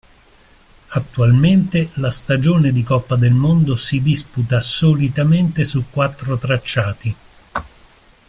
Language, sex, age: Italian, male, 50-59